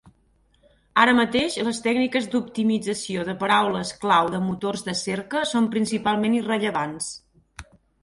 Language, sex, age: Catalan, female, 50-59